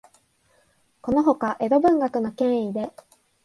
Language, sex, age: Japanese, female, 19-29